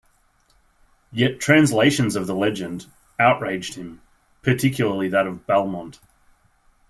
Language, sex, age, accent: English, male, 30-39, Australian English